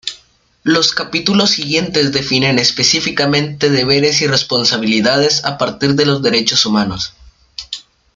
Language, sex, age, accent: Spanish, male, under 19, México